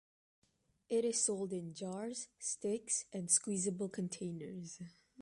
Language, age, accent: English, under 19, United States English